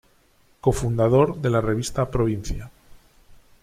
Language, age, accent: Spanish, 40-49, España: Centro-Sur peninsular (Madrid, Toledo, Castilla-La Mancha)